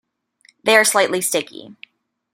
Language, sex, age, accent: English, female, 19-29, United States English